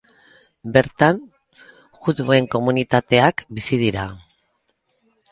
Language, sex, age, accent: Basque, female, 50-59, Mendebalekoa (Araba, Bizkaia, Gipuzkoako mendebaleko herri batzuk)